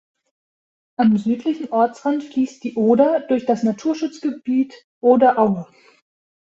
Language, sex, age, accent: German, female, 19-29, Deutschland Deutsch